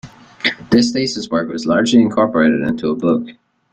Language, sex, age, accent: English, male, under 19, Canadian English